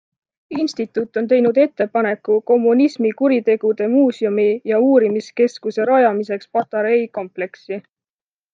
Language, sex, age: Estonian, female, 19-29